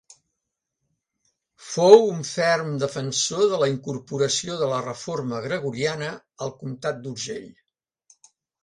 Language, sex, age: Catalan, male, 70-79